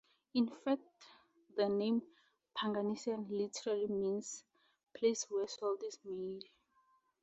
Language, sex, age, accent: English, female, 19-29, Southern African (South Africa, Zimbabwe, Namibia)